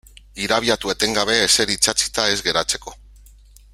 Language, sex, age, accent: Basque, male, 30-39, Mendebalekoa (Araba, Bizkaia, Gipuzkoako mendebaleko herri batzuk)